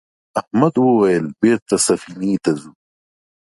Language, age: Pashto, 19-29